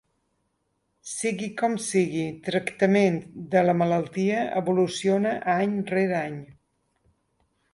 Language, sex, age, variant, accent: Catalan, female, 50-59, Balear, menorquí